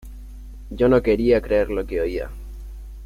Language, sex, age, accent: Spanish, male, under 19, Chileno: Chile, Cuyo